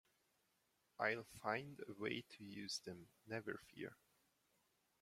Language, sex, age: English, male, 30-39